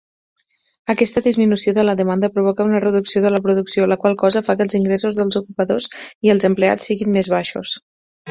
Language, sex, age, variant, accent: Catalan, female, 30-39, Nord-Occidental, Lleidatà